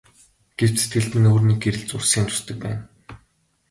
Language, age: Mongolian, 19-29